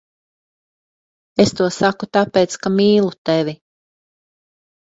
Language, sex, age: Latvian, female, 50-59